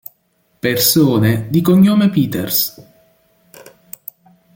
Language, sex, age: Italian, male, 19-29